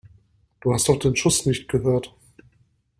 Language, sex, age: German, female, 30-39